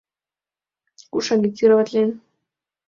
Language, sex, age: Mari, female, 19-29